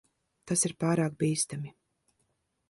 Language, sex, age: Latvian, female, 40-49